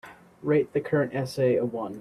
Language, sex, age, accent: English, male, 19-29, United States English